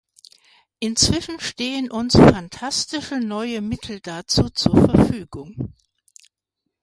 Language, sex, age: German, female, 70-79